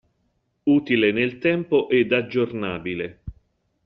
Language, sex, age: Italian, male, 50-59